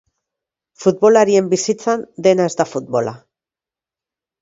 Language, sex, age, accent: Basque, female, 40-49, Mendebalekoa (Araba, Bizkaia, Gipuzkoako mendebaleko herri batzuk)